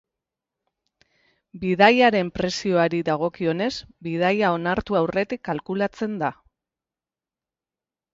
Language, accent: Basque, Mendebalekoa (Araba, Bizkaia, Gipuzkoako mendebaleko herri batzuk)